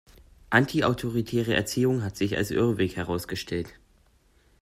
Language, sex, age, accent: German, male, under 19, Deutschland Deutsch